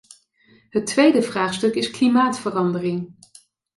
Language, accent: Dutch, Nederlands Nederlands